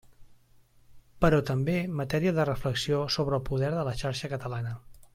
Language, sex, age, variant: Catalan, male, 40-49, Central